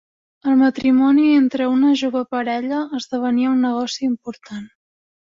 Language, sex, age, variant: Catalan, female, 19-29, Central